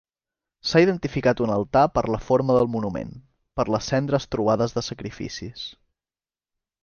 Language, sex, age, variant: Catalan, male, 19-29, Central